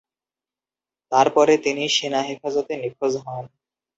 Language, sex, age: Bengali, male, 19-29